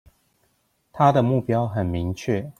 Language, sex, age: Chinese, male, 40-49